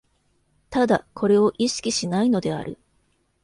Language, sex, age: Japanese, female, 40-49